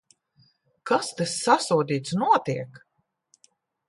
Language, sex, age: Latvian, female, 60-69